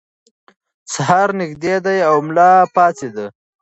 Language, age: Pashto, 19-29